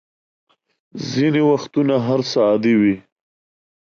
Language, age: Pashto, 19-29